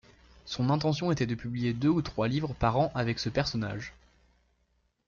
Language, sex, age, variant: French, male, under 19, Français de métropole